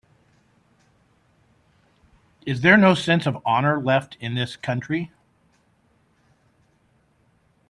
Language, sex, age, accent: English, male, 50-59, United States English